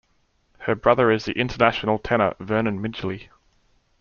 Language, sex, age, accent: English, male, 40-49, Australian English